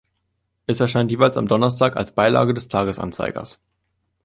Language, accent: German, Deutschland Deutsch